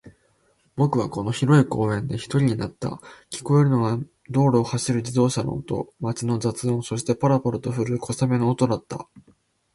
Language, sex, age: Japanese, male, 19-29